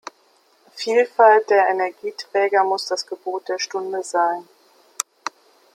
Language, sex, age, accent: German, female, 50-59, Deutschland Deutsch